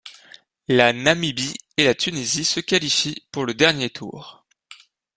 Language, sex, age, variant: French, male, 19-29, Français de métropole